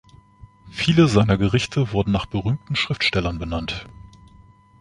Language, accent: German, Deutschland Deutsch